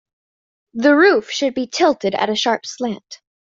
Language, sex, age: English, female, under 19